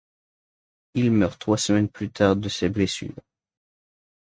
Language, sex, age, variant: French, male, under 19, Français de métropole